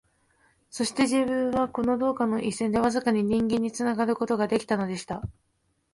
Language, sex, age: Japanese, female, 19-29